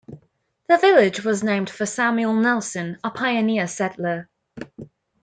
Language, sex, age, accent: English, female, under 19, England English